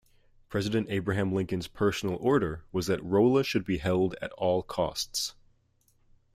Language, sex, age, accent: English, male, 19-29, United States English